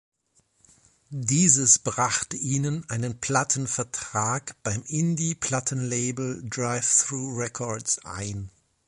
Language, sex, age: German, male, 40-49